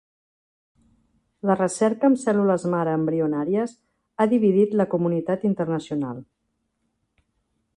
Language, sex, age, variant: Catalan, female, 50-59, Central